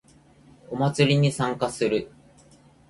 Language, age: Japanese, 30-39